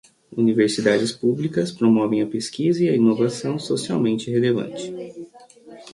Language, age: Portuguese, 30-39